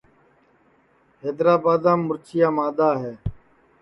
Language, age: Sansi, 50-59